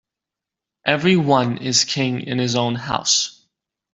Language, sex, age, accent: English, male, 19-29, United States English